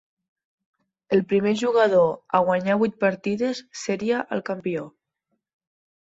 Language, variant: Catalan, Central